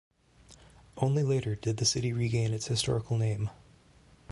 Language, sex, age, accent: English, male, 40-49, Canadian English